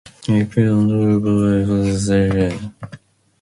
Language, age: English, 19-29